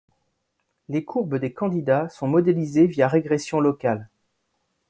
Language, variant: French, Français de métropole